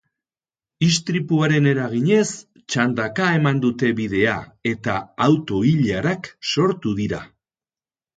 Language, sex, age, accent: Basque, male, 60-69, Erdialdekoa edo Nafarra (Gipuzkoa, Nafarroa)